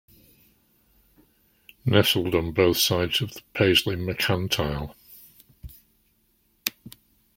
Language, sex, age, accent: English, male, 60-69, England English